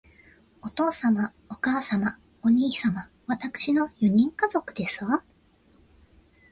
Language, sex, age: Japanese, female, 30-39